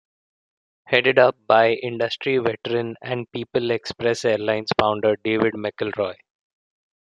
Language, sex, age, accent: English, male, 30-39, India and South Asia (India, Pakistan, Sri Lanka)